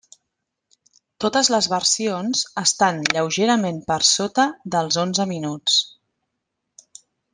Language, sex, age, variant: Catalan, female, 40-49, Central